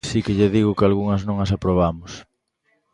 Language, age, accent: Galician, 30-39, Normativo (estándar)